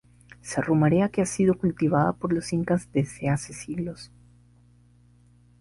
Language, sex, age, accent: Spanish, male, under 19, Andino-Pacífico: Colombia, Perú, Ecuador, oeste de Bolivia y Venezuela andina